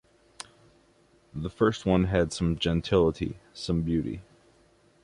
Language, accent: English, United States English